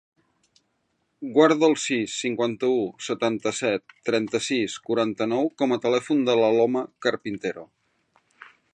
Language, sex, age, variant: Catalan, male, 50-59, Central